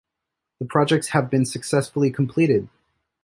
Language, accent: English, United States English